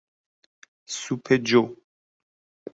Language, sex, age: Persian, male, 30-39